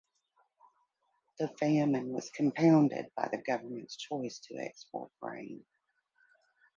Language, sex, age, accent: English, female, 50-59, United States English